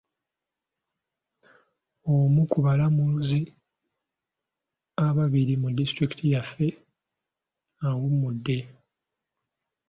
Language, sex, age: Ganda, male, 19-29